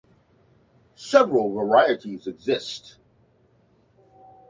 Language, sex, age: English, male, 60-69